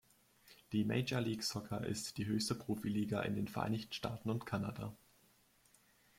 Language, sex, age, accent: German, male, 19-29, Deutschland Deutsch